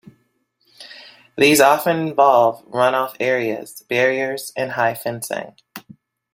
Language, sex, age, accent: English, female, 30-39, United States English